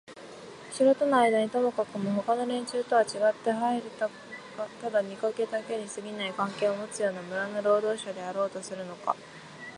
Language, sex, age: Japanese, female, 19-29